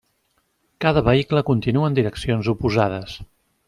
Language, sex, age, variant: Catalan, male, 50-59, Central